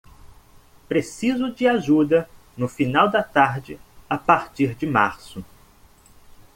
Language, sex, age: Portuguese, male, 30-39